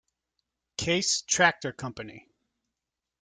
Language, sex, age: English, male, 30-39